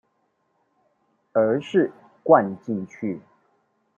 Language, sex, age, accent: Chinese, male, 40-49, 出生地：臺北市